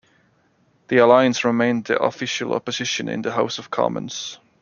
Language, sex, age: English, male, 30-39